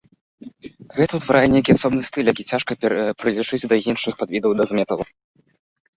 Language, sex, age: Belarusian, male, under 19